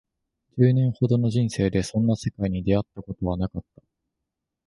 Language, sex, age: Japanese, male, 19-29